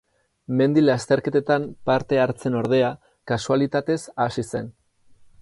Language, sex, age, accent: Basque, male, 30-39, Erdialdekoa edo Nafarra (Gipuzkoa, Nafarroa)